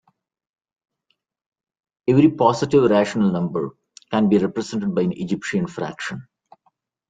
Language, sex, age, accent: English, male, 40-49, India and South Asia (India, Pakistan, Sri Lanka)